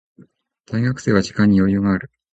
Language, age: Japanese, 50-59